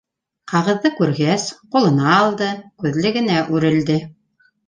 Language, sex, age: Bashkir, female, 50-59